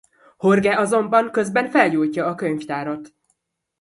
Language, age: Hungarian, 30-39